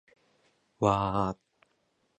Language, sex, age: Japanese, male, 19-29